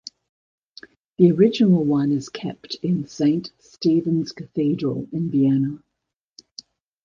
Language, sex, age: English, female, 70-79